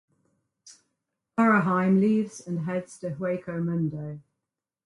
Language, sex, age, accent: English, female, 60-69, England English